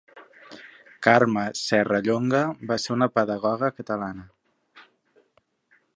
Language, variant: Catalan, Central